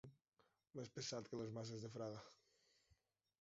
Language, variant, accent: Catalan, Valencià septentrional, valencià